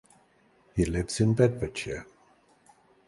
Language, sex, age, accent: English, male, 60-69, England English